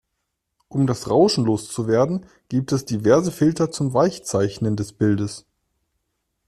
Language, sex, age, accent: German, male, 30-39, Deutschland Deutsch